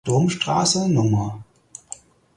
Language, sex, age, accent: German, male, 30-39, Deutschland Deutsch